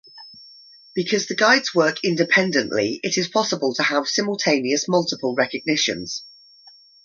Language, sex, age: English, female, 30-39